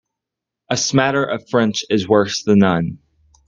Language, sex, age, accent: English, male, 19-29, United States English